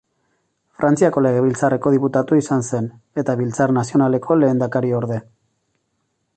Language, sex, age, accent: Basque, male, 40-49, Erdialdekoa edo Nafarra (Gipuzkoa, Nafarroa)